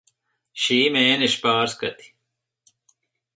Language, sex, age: Latvian, male, 50-59